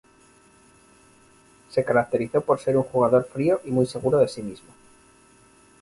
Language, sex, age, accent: Spanish, male, 19-29, España: Norte peninsular (Asturias, Castilla y León, Cantabria, País Vasco, Navarra, Aragón, La Rioja, Guadalajara, Cuenca)